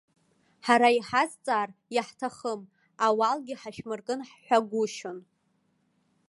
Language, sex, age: Abkhazian, female, 19-29